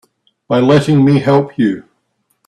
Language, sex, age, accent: English, male, 50-59, Scottish English